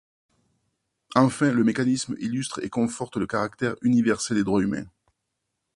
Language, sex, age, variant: French, male, 40-49, Français de métropole